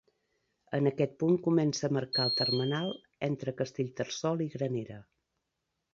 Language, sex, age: Catalan, female, 50-59